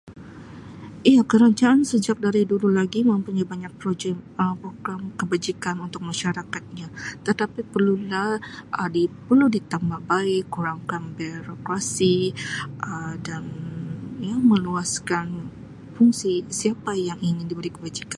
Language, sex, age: Sabah Malay, female, 40-49